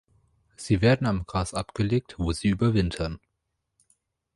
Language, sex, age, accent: German, male, under 19, Deutschland Deutsch